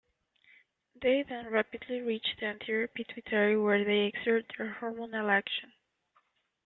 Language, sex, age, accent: English, female, 19-29, United States English